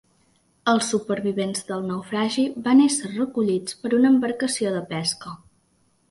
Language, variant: Catalan, Central